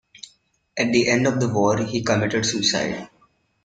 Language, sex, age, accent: English, male, 19-29, India and South Asia (India, Pakistan, Sri Lanka)